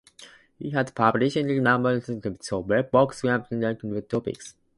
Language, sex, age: English, male, 19-29